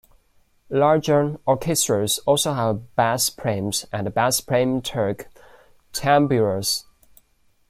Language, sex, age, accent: English, male, 19-29, United States English